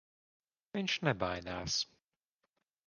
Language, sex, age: Latvian, male, 30-39